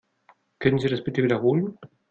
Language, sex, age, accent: German, male, 30-39, Deutschland Deutsch